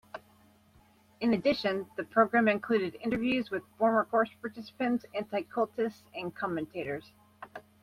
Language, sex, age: English, female, 40-49